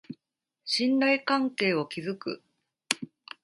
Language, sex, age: Japanese, female, 30-39